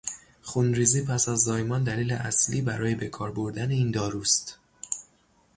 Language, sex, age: Persian, male, 19-29